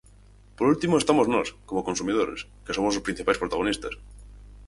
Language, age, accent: Galician, 19-29, Central (gheada)